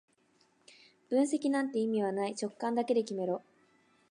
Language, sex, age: Japanese, female, 19-29